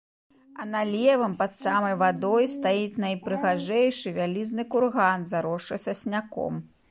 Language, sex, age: Belarusian, female, 30-39